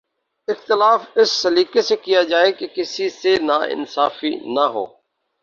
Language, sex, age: Urdu, male, 19-29